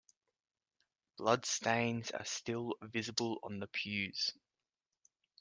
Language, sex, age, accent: English, male, 19-29, Australian English